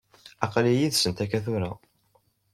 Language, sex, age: Kabyle, male, under 19